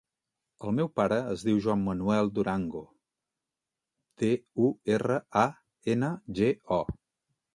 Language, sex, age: Catalan, male, 40-49